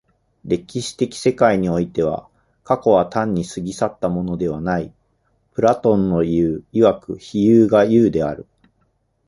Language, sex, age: Japanese, male, 50-59